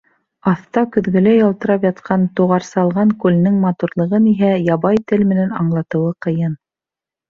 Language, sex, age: Bashkir, female, 40-49